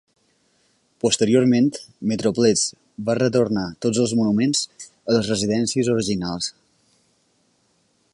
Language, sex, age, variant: Catalan, male, 19-29, Balear